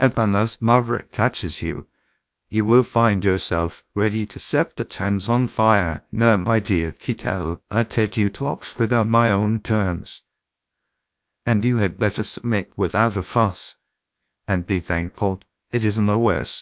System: TTS, GlowTTS